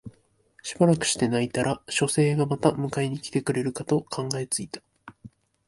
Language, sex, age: Japanese, male, under 19